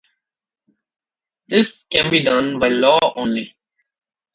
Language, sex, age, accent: English, male, under 19, India and South Asia (India, Pakistan, Sri Lanka)